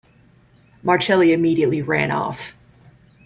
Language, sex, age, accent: English, female, 19-29, United States English